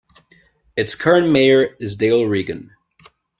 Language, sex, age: English, male, 19-29